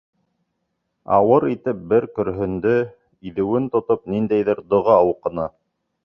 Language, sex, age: Bashkir, male, 30-39